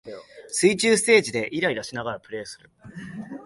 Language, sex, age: Japanese, male, 19-29